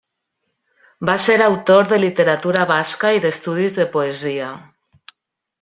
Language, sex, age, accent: Catalan, female, 30-39, valencià